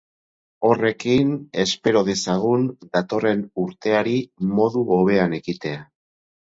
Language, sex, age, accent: Basque, male, 50-59, Erdialdekoa edo Nafarra (Gipuzkoa, Nafarroa)